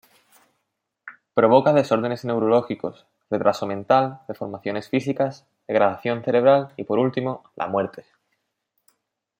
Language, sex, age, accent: Spanish, male, 19-29, España: Sur peninsular (Andalucia, Extremadura, Murcia)